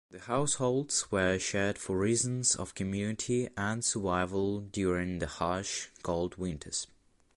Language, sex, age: English, male, under 19